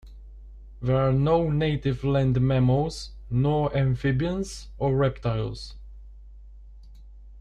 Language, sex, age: English, male, 19-29